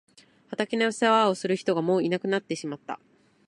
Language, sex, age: Japanese, female, 30-39